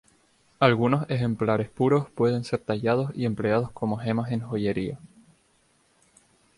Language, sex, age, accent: Spanish, male, 19-29, España: Islas Canarias